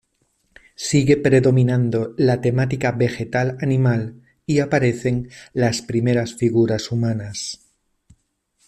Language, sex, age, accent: Spanish, male, 40-49, España: Norte peninsular (Asturias, Castilla y León, Cantabria, País Vasco, Navarra, Aragón, La Rioja, Guadalajara, Cuenca)